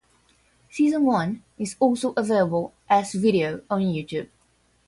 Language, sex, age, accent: English, female, 19-29, United States English; England English